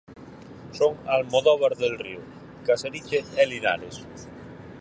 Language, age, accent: Galician, 19-29, Central (gheada)